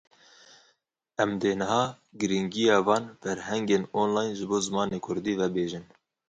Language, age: Kurdish, 19-29